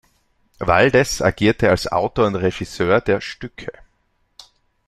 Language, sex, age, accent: German, male, 19-29, Österreichisches Deutsch